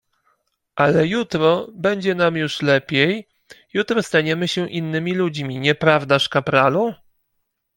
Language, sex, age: Polish, male, 30-39